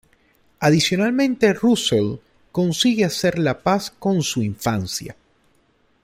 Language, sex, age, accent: Spanish, male, 30-39, Caribe: Cuba, Venezuela, Puerto Rico, República Dominicana, Panamá, Colombia caribeña, México caribeño, Costa del golfo de México